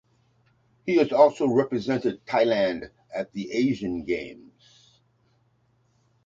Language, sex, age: English, male, 60-69